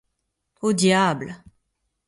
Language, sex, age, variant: French, female, 30-39, Français de métropole